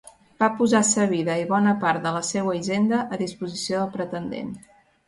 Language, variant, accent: Catalan, Central, central